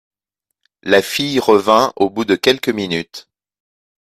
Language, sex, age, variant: French, male, 40-49, Français de métropole